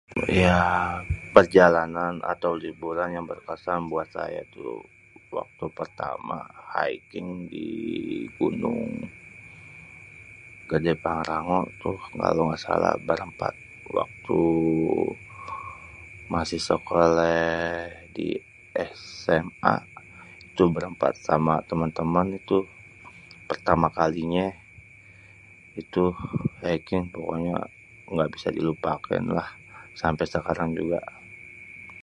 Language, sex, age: Betawi, male, 40-49